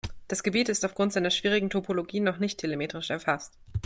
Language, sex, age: German, female, 30-39